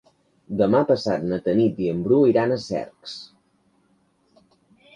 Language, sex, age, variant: Catalan, male, under 19, Central